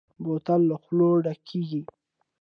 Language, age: Pashto, 19-29